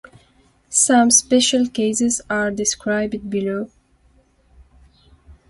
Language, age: English, 19-29